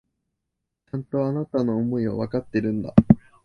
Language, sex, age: Japanese, male, 19-29